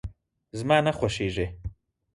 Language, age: Pashto, 19-29